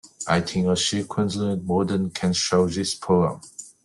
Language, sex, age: English, male, 40-49